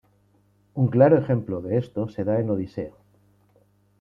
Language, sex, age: Spanish, male, 40-49